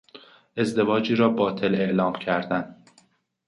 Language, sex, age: Persian, male, 19-29